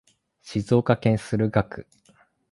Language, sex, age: Japanese, male, 19-29